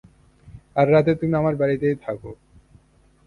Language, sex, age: Bengali, male, 19-29